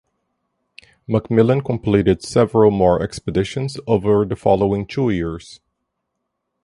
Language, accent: English, United States English